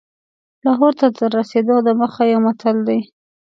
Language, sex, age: Pashto, female, 19-29